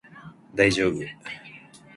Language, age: Japanese, under 19